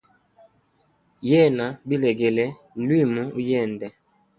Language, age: Hemba, 19-29